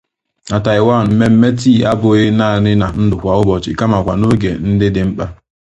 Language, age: Igbo, 19-29